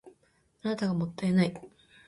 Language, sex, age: Japanese, female, 19-29